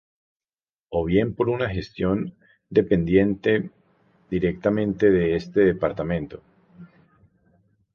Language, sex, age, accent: Spanish, male, 40-49, Andino-Pacífico: Colombia, Perú, Ecuador, oeste de Bolivia y Venezuela andina